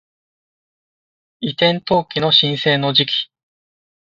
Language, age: Japanese, 19-29